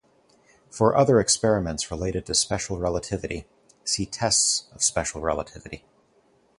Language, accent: English, United States English